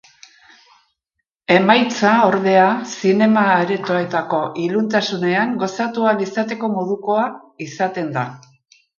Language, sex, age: Basque, female, 60-69